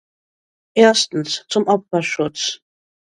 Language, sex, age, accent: German, female, 60-69, Deutschland Deutsch